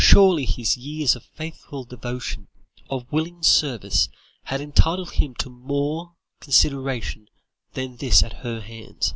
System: none